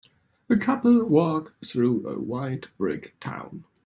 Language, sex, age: English, male, 19-29